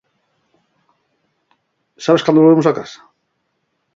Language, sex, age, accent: Galician, male, 50-59, Atlántico (seseo e gheada)